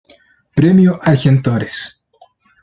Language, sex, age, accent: Spanish, male, 19-29, Chileno: Chile, Cuyo